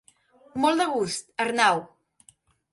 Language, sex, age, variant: Catalan, female, under 19, Central